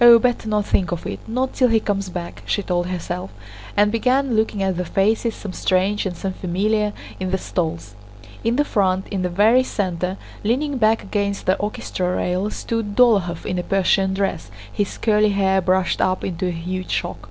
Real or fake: real